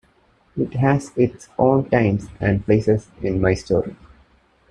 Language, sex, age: English, male, 19-29